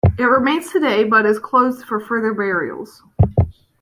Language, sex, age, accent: English, female, under 19, United States English